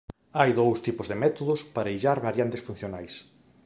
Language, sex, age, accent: Galician, male, 30-39, Normativo (estándar)